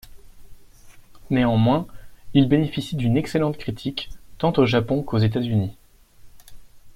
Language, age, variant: French, 19-29, Français de métropole